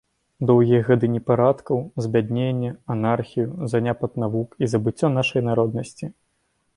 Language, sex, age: Belarusian, male, under 19